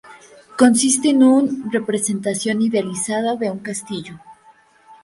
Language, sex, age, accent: Spanish, female, 19-29, México